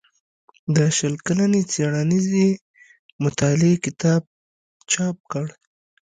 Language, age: Pashto, 19-29